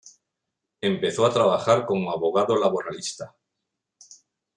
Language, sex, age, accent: Spanish, male, 40-49, España: Norte peninsular (Asturias, Castilla y León, Cantabria, País Vasco, Navarra, Aragón, La Rioja, Guadalajara, Cuenca)